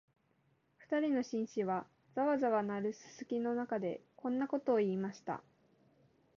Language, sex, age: Japanese, female, 19-29